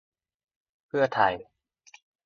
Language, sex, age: Thai, male, 19-29